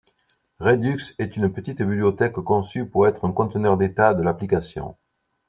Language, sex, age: French, male, 40-49